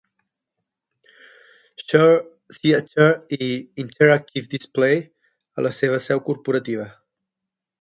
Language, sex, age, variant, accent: Catalan, male, 30-39, Balear, menorquí